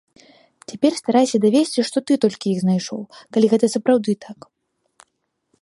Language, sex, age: Belarusian, female, under 19